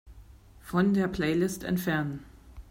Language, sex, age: German, female, 30-39